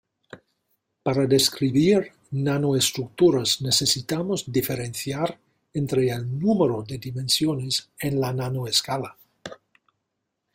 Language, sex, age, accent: Spanish, male, 50-59, España: Centro-Sur peninsular (Madrid, Toledo, Castilla-La Mancha)